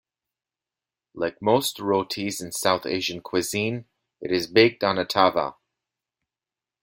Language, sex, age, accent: English, male, 30-39, Canadian English